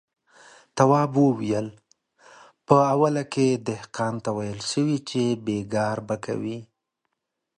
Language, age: Pashto, 30-39